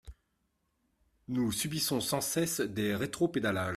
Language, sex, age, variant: French, male, 50-59, Français de métropole